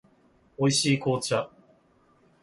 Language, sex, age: Japanese, male, 19-29